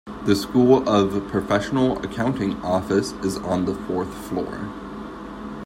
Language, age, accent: English, 19-29, United States English